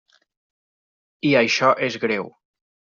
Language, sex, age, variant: Catalan, male, 19-29, Nord-Occidental